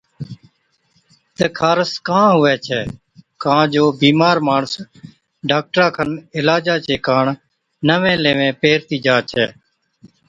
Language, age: Od, 40-49